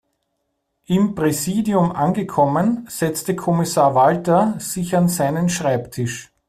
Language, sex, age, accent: German, male, 30-39, Österreichisches Deutsch